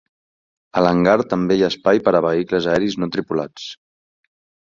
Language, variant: Catalan, Central